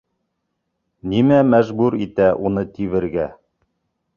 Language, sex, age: Bashkir, male, 30-39